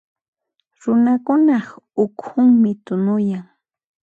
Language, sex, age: Puno Quechua, female, 30-39